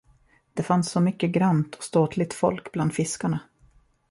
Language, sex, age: Swedish, male, 30-39